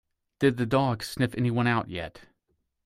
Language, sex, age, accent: English, male, 40-49, United States English